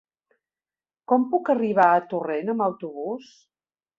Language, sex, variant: Catalan, female, Central